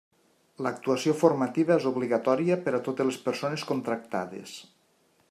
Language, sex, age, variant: Catalan, male, 40-49, Nord-Occidental